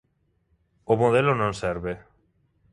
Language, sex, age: Galician, male, 19-29